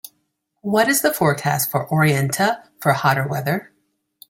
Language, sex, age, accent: English, female, 40-49, United States English